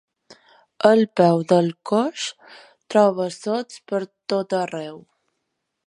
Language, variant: Catalan, Balear